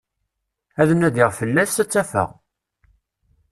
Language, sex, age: Kabyle, male, 30-39